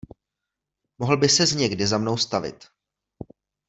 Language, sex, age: Czech, male, 19-29